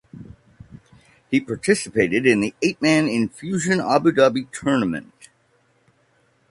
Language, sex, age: English, male, 40-49